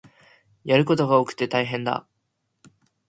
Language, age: Japanese, under 19